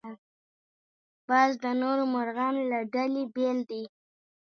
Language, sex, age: Pashto, male, 30-39